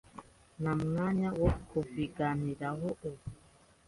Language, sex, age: Kinyarwanda, female, 19-29